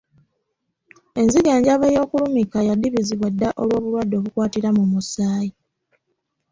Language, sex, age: Ganda, female, 19-29